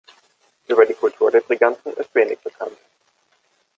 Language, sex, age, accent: German, male, 30-39, Deutschland Deutsch